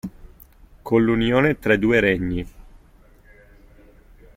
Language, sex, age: Italian, male, 30-39